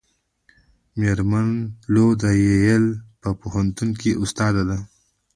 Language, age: Pashto, under 19